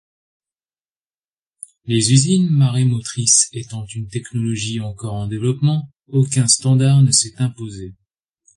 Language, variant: French, Français de métropole